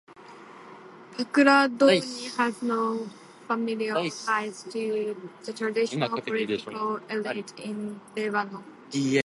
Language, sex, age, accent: English, female, under 19, United States English